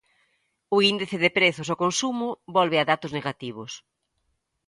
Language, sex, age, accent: Galician, female, 40-49, Atlántico (seseo e gheada)